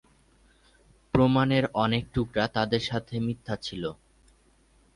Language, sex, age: Bengali, male, 19-29